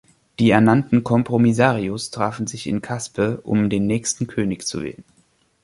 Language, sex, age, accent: German, male, 19-29, Deutschland Deutsch